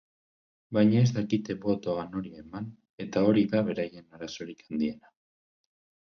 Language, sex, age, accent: Basque, male, 19-29, Mendebalekoa (Araba, Bizkaia, Gipuzkoako mendebaleko herri batzuk)